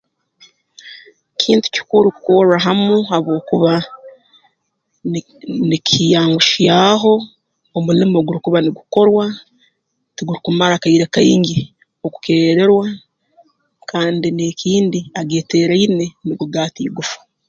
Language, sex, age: Tooro, female, 19-29